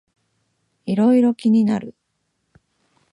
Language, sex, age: Japanese, female, 40-49